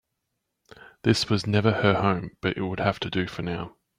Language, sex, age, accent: English, male, 30-39, Australian English